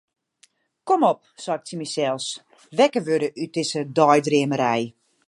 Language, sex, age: Western Frisian, female, 40-49